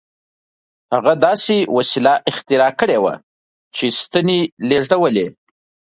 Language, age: Pashto, 30-39